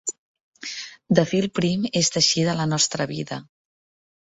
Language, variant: Catalan, Central